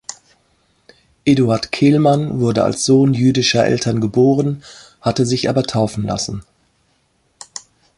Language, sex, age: German, female, 50-59